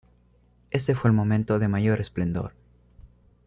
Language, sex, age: Spanish, male, under 19